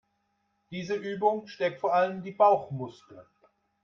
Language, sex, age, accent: German, male, 60-69, Deutschland Deutsch